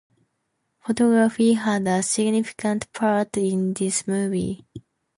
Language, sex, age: English, female, 19-29